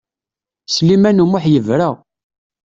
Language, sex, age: Kabyle, male, 30-39